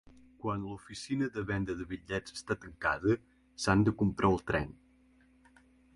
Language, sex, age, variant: Catalan, male, 19-29, Central